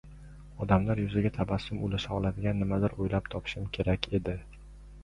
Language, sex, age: Uzbek, male, 19-29